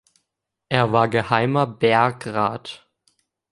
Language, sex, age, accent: German, male, under 19, Deutschland Deutsch